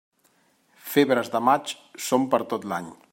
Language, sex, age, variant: Catalan, male, 40-49, Central